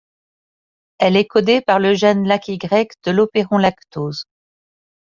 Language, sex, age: French, female, 40-49